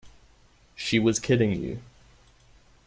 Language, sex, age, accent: English, male, under 19, Southern African (South Africa, Zimbabwe, Namibia)